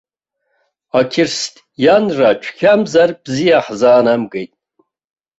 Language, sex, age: Abkhazian, male, 60-69